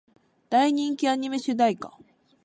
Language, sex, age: Japanese, female, 19-29